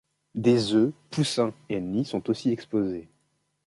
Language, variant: French, Français de métropole